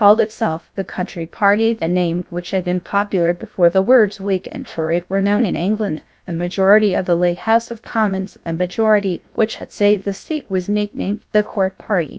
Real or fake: fake